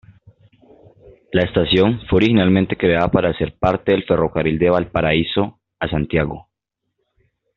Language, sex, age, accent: Spanish, male, under 19, Caribe: Cuba, Venezuela, Puerto Rico, República Dominicana, Panamá, Colombia caribeña, México caribeño, Costa del golfo de México